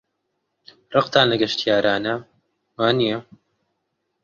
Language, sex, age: Central Kurdish, male, under 19